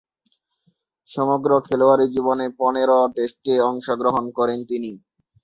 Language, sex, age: Bengali, male, 19-29